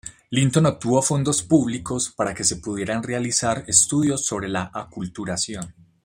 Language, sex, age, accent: Spanish, male, 19-29, Caribe: Cuba, Venezuela, Puerto Rico, República Dominicana, Panamá, Colombia caribeña, México caribeño, Costa del golfo de México